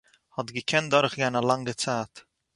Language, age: Yiddish, under 19